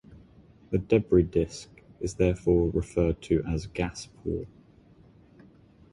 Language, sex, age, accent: English, male, 30-39, England English